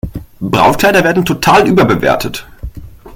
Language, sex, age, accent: German, male, under 19, Deutschland Deutsch